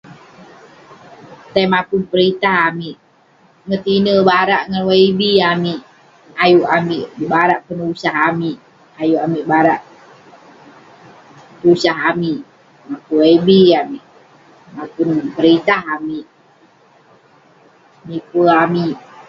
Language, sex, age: Western Penan, female, 30-39